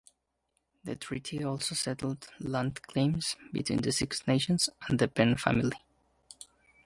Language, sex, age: English, male, under 19